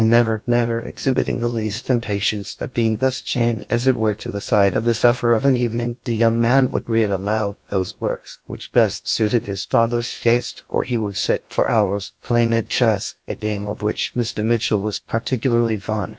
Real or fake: fake